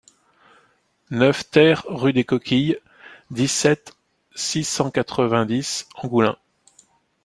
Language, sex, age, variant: French, male, 40-49, Français de métropole